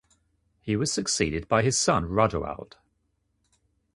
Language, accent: English, England English